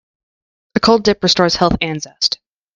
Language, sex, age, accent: English, female, 19-29, United States English